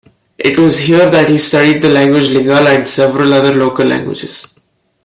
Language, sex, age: English, male, 19-29